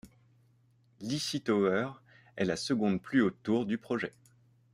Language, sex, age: French, male, 30-39